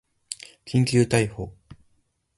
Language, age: Japanese, 19-29